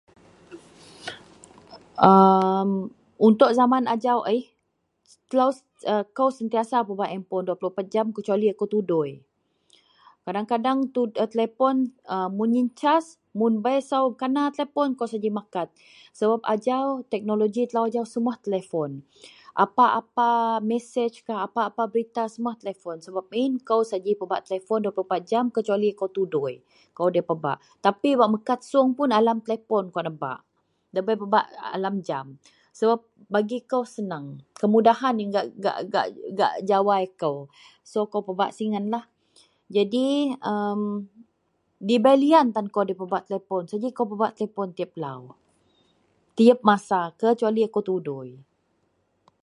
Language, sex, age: Central Melanau, female, 40-49